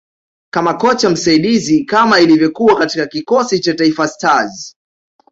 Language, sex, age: Swahili, male, 19-29